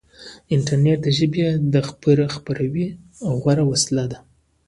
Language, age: Pashto, 19-29